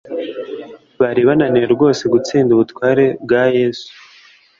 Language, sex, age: Kinyarwanda, male, 19-29